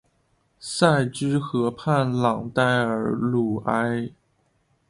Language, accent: Chinese, 出生地：湖北省